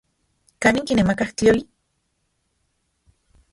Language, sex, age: Central Puebla Nahuatl, female, 40-49